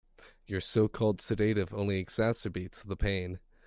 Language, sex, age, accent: English, male, under 19, United States English